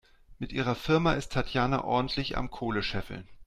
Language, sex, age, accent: German, male, 40-49, Deutschland Deutsch